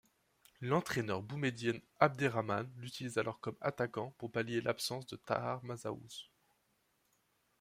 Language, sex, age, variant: French, male, 19-29, Français de métropole